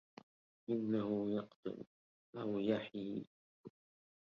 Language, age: Arabic, 40-49